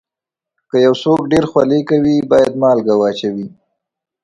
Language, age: Pashto, 19-29